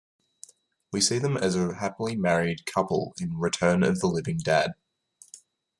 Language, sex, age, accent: English, male, 30-39, Australian English